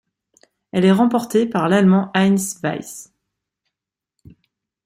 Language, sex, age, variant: French, female, 19-29, Français de métropole